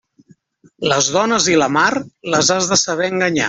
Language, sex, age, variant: Catalan, male, 40-49, Central